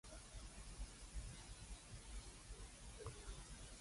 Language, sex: Cantonese, female